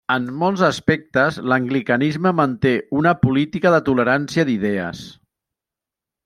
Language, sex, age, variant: Catalan, male, 50-59, Central